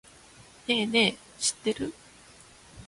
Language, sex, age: Japanese, female, 30-39